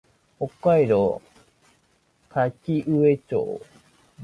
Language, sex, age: Japanese, male, 19-29